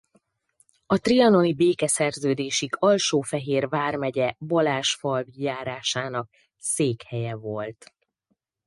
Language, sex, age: Hungarian, female, 40-49